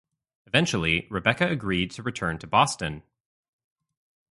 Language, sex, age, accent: English, male, 19-29, United States English